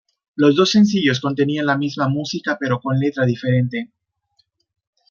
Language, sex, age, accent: Spanish, male, 30-39, México